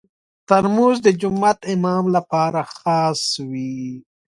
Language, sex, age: Pashto, female, 30-39